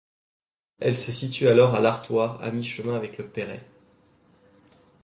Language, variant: French, Français de métropole